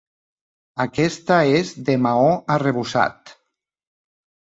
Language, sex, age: Catalan, male, 50-59